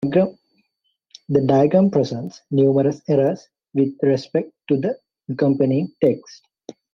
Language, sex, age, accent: English, male, 19-29, England English